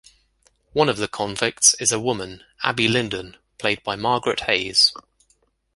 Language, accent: English, England English